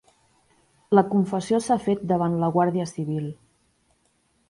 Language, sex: Catalan, female